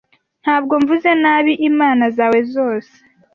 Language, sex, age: Kinyarwanda, female, 30-39